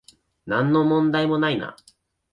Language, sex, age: Japanese, male, 19-29